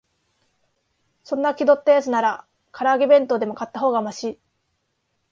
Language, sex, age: Japanese, female, 19-29